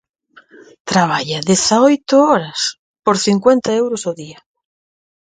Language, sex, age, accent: Galician, female, 30-39, Central (gheada); Normativo (estándar)